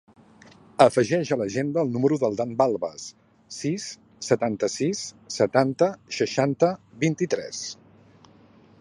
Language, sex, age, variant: Catalan, male, 50-59, Central